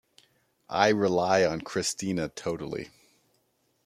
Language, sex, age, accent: English, male, 30-39, United States English